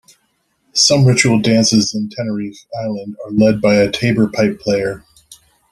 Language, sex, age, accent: English, male, 30-39, United States English